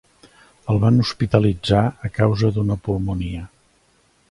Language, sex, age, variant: Catalan, male, 60-69, Central